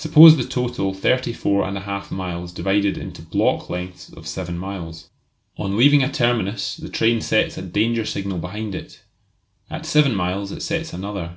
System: none